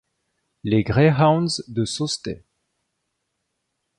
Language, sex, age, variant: French, male, 30-39, Français de métropole